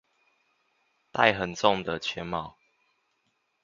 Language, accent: Chinese, 出生地：桃園市